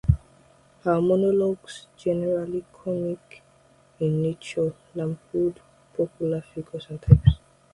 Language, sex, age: English, female, under 19